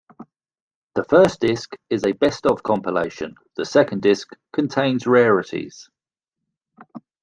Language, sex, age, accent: English, male, 40-49, England English